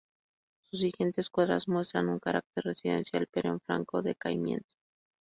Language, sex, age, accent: Spanish, female, 30-39, México